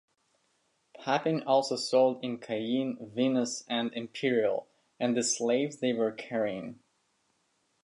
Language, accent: English, Slavic